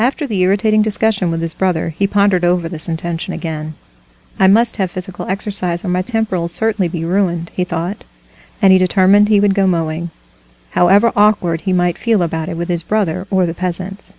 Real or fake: real